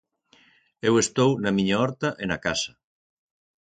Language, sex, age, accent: Galician, male, 60-69, Atlántico (seseo e gheada)